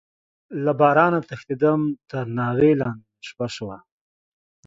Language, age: Pashto, 19-29